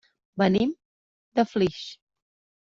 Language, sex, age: Catalan, female, 30-39